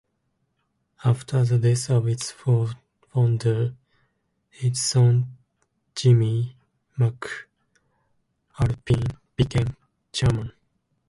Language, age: English, 19-29